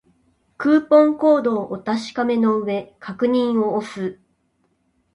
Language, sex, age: Japanese, female, 30-39